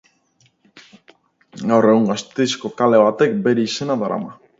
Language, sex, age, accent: Basque, male, 19-29, Mendebalekoa (Araba, Bizkaia, Gipuzkoako mendebaleko herri batzuk)